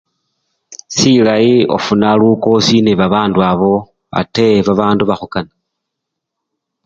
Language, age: Luyia, 50-59